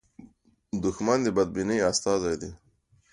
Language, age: Pashto, 40-49